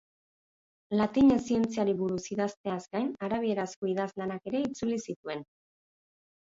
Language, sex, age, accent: Basque, female, 30-39, Batua